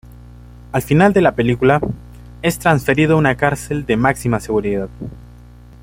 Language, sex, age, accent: Spanish, male, 19-29, Andino-Pacífico: Colombia, Perú, Ecuador, oeste de Bolivia y Venezuela andina